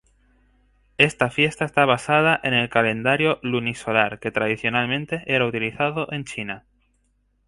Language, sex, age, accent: Spanish, male, 19-29, España: Islas Canarias